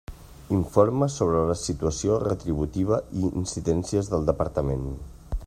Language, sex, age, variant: Catalan, male, 40-49, Central